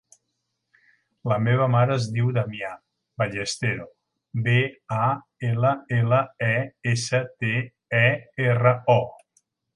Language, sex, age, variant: Catalan, male, 60-69, Septentrional